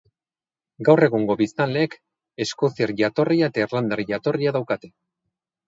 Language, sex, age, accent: Basque, male, 30-39, Erdialdekoa edo Nafarra (Gipuzkoa, Nafarroa)